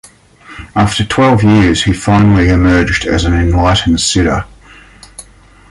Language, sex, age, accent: English, male, 50-59, Australian English